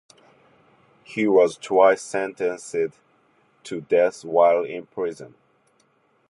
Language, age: English, 50-59